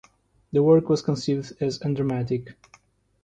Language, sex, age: English, male, 30-39